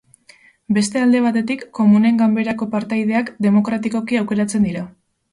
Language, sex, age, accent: Basque, female, 19-29, Erdialdekoa edo Nafarra (Gipuzkoa, Nafarroa)